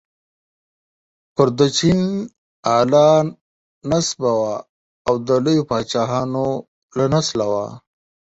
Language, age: Pashto, 30-39